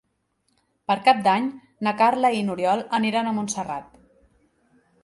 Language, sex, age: Catalan, female, 30-39